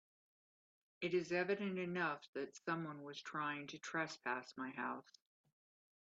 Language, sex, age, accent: English, female, 50-59, United States English